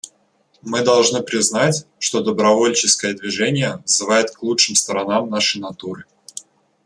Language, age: Russian, 19-29